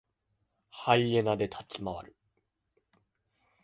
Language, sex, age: Japanese, male, 19-29